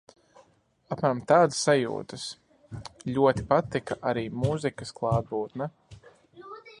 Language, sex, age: Latvian, male, 30-39